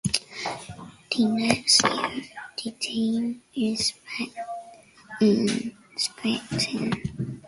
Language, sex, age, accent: English, male, under 19, Australian English